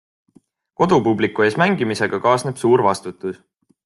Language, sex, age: Estonian, male, 19-29